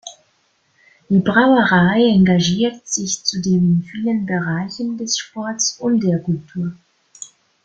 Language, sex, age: German, female, 19-29